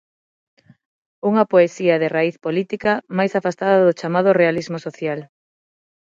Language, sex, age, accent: Galician, female, 30-39, Normativo (estándar); Neofalante